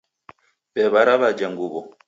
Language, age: Taita, 19-29